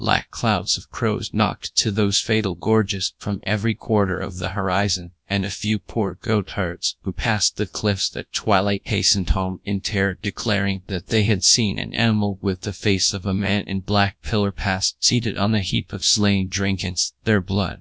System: TTS, GradTTS